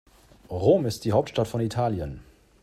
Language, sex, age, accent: German, male, 30-39, Deutschland Deutsch